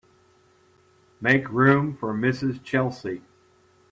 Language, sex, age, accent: English, male, 60-69, United States English